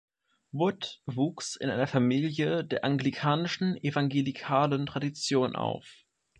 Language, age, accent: German, under 19, Deutschland Deutsch